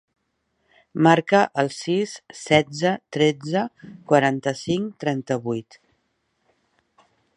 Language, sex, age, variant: Catalan, female, 60-69, Central